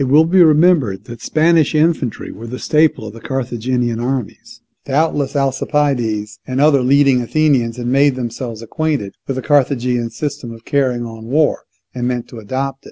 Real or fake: real